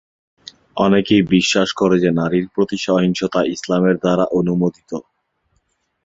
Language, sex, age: Bengali, male, 19-29